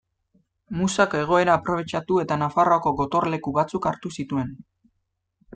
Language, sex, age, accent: Basque, male, 19-29, Mendebalekoa (Araba, Bizkaia, Gipuzkoako mendebaleko herri batzuk)